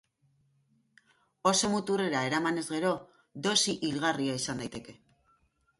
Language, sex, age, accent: Basque, female, 40-49, Mendebalekoa (Araba, Bizkaia, Gipuzkoako mendebaleko herri batzuk)